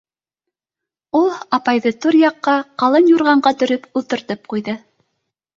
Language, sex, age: Bashkir, female, 50-59